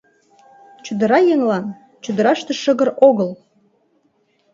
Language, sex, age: Mari, female, 19-29